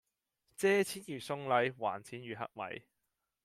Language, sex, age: Cantonese, male, 19-29